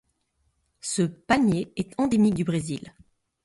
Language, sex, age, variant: French, female, 30-39, Français de métropole